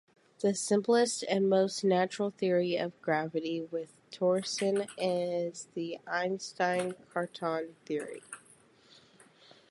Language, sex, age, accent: English, female, 19-29, United States English